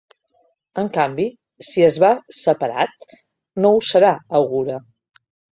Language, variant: Catalan, Central